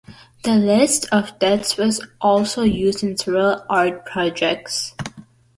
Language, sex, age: English, female, under 19